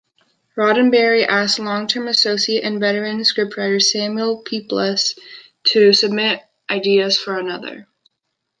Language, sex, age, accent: English, male, 19-29, United States English